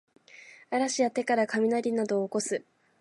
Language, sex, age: Japanese, female, 19-29